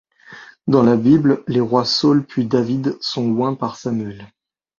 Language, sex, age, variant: French, male, 30-39, Français de métropole